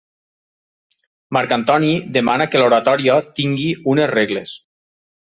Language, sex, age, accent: Catalan, male, 40-49, valencià